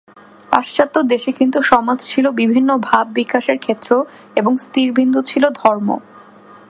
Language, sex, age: Bengali, female, 19-29